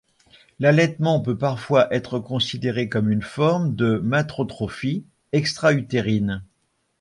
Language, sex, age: French, male, 70-79